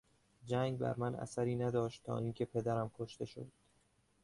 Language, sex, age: Persian, male, 19-29